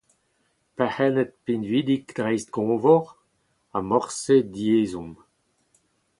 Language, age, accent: Breton, 70-79, Leoneg